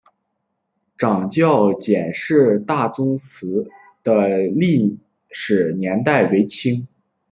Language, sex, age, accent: Chinese, male, under 19, 出生地：黑龙江省